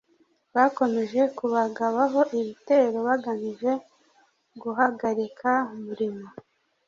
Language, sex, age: Kinyarwanda, female, 30-39